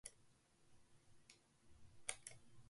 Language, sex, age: Basque, female, 50-59